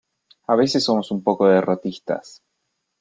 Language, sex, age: Spanish, male, 19-29